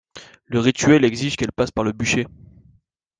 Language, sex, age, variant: French, male, 19-29, Français de métropole